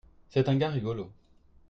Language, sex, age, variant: French, male, 30-39, Français de métropole